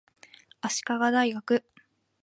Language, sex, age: Japanese, female, 19-29